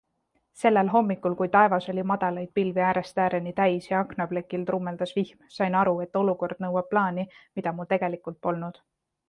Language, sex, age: Estonian, female, 19-29